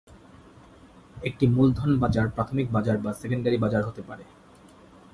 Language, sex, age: Bengali, male, 19-29